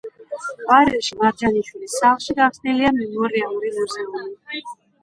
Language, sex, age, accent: Georgian, female, 40-49, ჩვეულებრივი